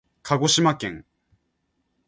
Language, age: Japanese, 19-29